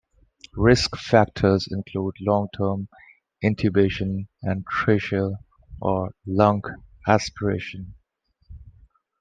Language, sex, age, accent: English, male, 19-29, India and South Asia (India, Pakistan, Sri Lanka)